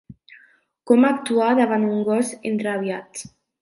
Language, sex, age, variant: Catalan, female, 19-29, Nord-Occidental